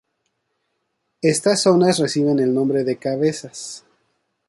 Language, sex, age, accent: Spanish, male, 30-39, México